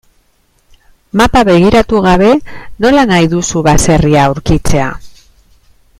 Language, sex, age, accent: Basque, female, 40-49, Mendebalekoa (Araba, Bizkaia, Gipuzkoako mendebaleko herri batzuk)